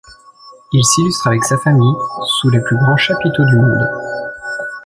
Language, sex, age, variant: French, male, 30-39, Français de métropole